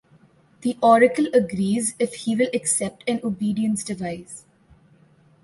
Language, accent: English, India and South Asia (India, Pakistan, Sri Lanka)